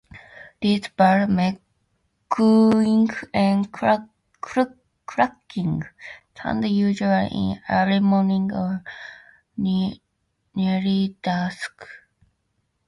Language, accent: English, United States English